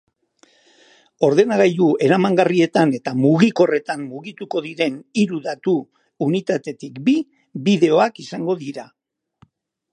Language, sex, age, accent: Basque, male, 60-69, Mendebalekoa (Araba, Bizkaia, Gipuzkoako mendebaleko herri batzuk)